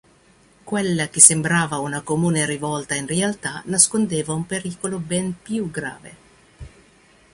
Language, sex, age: Italian, female, 50-59